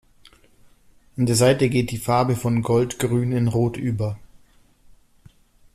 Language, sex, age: German, male, 30-39